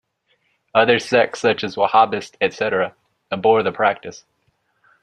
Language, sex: English, male